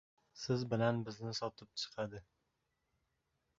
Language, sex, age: Uzbek, male, 19-29